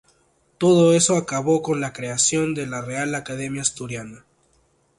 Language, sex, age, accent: Spanish, male, 19-29, Andino-Pacífico: Colombia, Perú, Ecuador, oeste de Bolivia y Venezuela andina